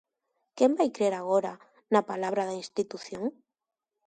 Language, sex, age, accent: Galician, female, 19-29, Normativo (estándar)